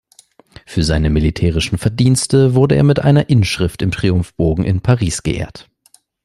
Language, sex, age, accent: German, male, 19-29, Deutschland Deutsch